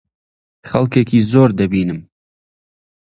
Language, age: Central Kurdish, 19-29